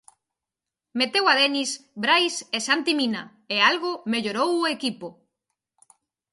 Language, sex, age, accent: Galician, female, 30-39, Central (gheada)